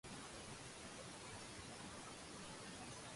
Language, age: Cantonese, 19-29